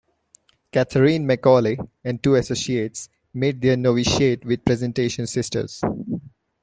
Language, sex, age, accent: English, male, 19-29, India and South Asia (India, Pakistan, Sri Lanka)